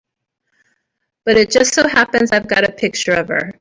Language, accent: English, United States English